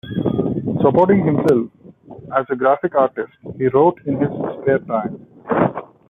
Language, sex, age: English, male, 30-39